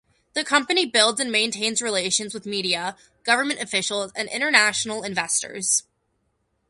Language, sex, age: English, female, under 19